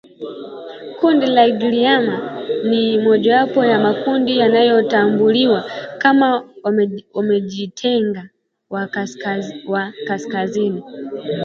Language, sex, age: Swahili, female, 19-29